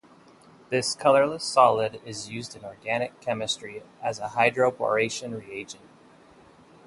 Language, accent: English, United States English